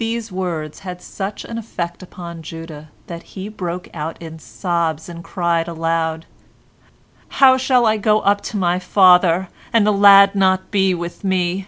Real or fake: real